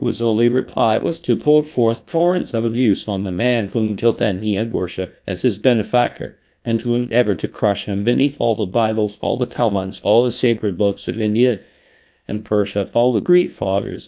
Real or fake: fake